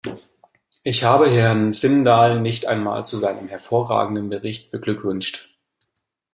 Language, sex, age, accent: German, male, 19-29, Deutschland Deutsch